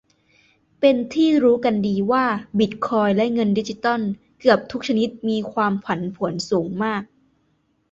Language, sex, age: Thai, female, 19-29